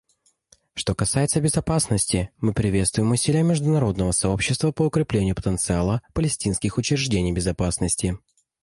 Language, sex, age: Russian, male, 19-29